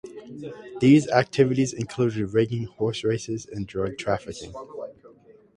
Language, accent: English, United States English